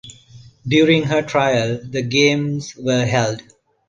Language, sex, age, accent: English, male, 30-39, India and South Asia (India, Pakistan, Sri Lanka)